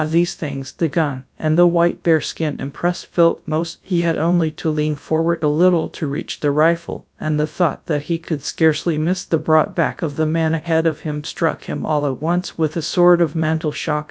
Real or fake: fake